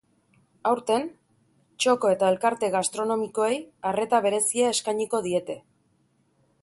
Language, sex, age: Basque, female, 40-49